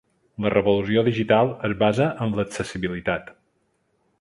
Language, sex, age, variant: Catalan, male, 40-49, Balear